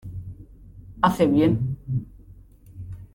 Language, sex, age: Spanish, female, 30-39